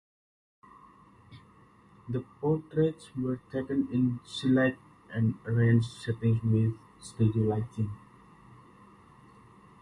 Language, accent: English, United States English; Australian English